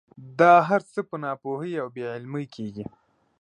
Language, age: Pashto, 19-29